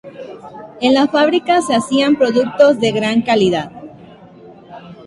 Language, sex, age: Spanish, female, 30-39